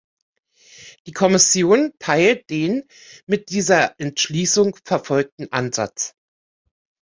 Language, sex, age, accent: German, female, 50-59, Deutschland Deutsch